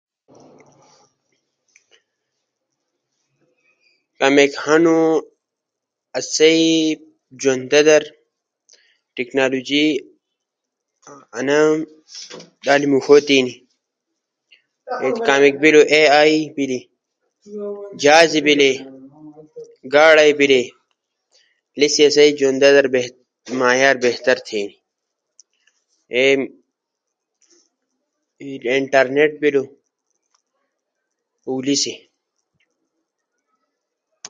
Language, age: Ushojo, under 19